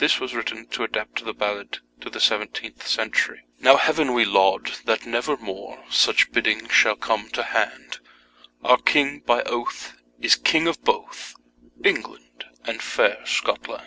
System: none